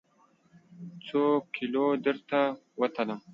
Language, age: Pashto, 19-29